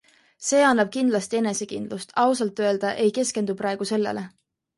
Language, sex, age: Estonian, female, 19-29